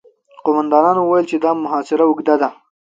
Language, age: Pashto, 19-29